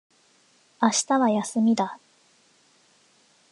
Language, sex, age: Japanese, female, 19-29